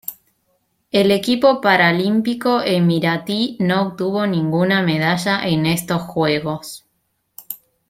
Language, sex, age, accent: Spanish, female, 19-29, Rioplatense: Argentina, Uruguay, este de Bolivia, Paraguay